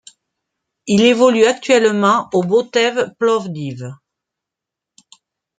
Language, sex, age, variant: French, female, 40-49, Français de métropole